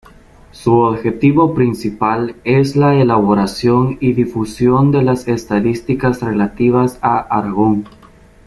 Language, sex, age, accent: Spanish, male, 19-29, América central